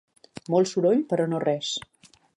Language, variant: Catalan, Central